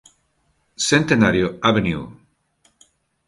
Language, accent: Spanish, Andino-Pacífico: Colombia, Perú, Ecuador, oeste de Bolivia y Venezuela andina